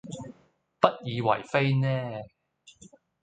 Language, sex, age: Cantonese, male, 50-59